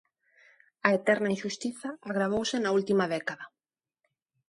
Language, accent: Galician, Neofalante